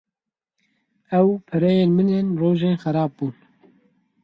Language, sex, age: Kurdish, male, 30-39